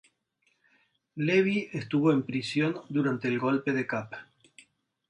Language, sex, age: Spanish, male, 50-59